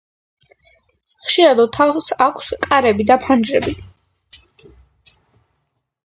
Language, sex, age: Georgian, female, under 19